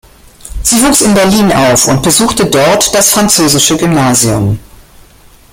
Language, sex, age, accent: German, female, 60-69, Deutschland Deutsch